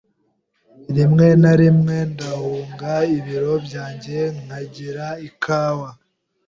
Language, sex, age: Kinyarwanda, male, 19-29